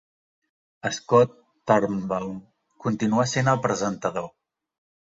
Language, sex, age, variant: Catalan, male, 40-49, Central